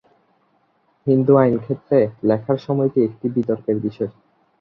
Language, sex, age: Bengali, male, under 19